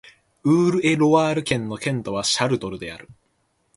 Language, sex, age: Japanese, male, under 19